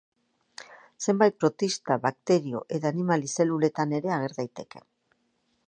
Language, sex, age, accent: Basque, female, 60-69, Erdialdekoa edo Nafarra (Gipuzkoa, Nafarroa)